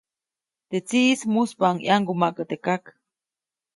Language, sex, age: Copainalá Zoque, female, 19-29